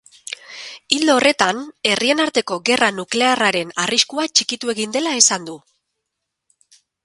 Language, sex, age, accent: Basque, female, 40-49, Erdialdekoa edo Nafarra (Gipuzkoa, Nafarroa)